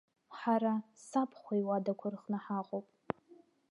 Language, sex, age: Abkhazian, female, under 19